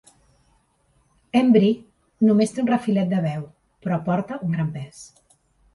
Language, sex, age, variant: Catalan, female, 40-49, Central